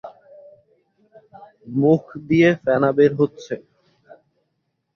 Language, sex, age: Bengali, male, 19-29